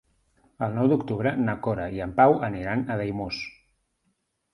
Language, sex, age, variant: Catalan, male, 40-49, Central